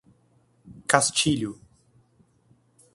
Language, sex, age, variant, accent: Portuguese, male, 19-29, Portuguese (Brasil), Paulista